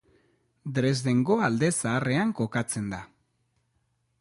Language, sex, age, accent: Basque, male, 30-39, Erdialdekoa edo Nafarra (Gipuzkoa, Nafarroa)